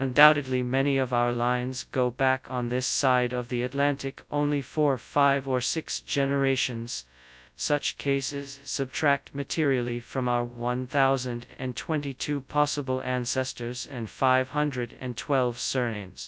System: TTS, FastPitch